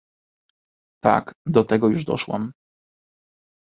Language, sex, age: Polish, male, 30-39